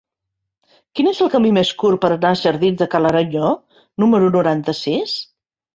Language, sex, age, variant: Catalan, female, 50-59, Central